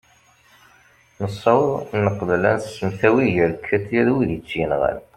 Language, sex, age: Kabyle, male, 40-49